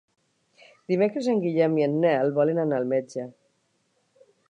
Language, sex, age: Catalan, female, 60-69